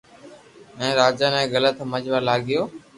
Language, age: Loarki, 40-49